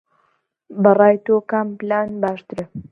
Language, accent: Central Kurdish, سۆرانی